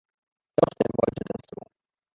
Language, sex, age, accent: German, male, under 19, Deutschland Deutsch